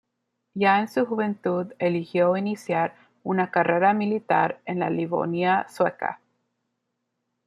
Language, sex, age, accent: Spanish, female, 19-29, México